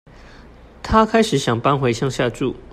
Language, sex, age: Chinese, male, 19-29